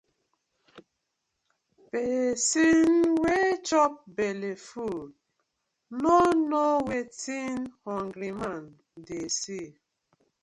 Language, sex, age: Nigerian Pidgin, female, 30-39